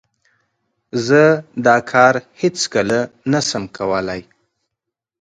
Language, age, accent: Pashto, 19-29, کندهارۍ لهجه